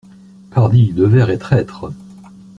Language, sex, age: French, male, 60-69